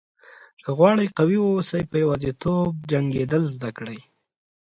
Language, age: Pashto, 19-29